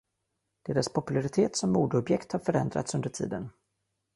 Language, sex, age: Swedish, male, 40-49